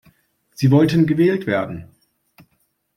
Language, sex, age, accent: German, male, 40-49, Deutschland Deutsch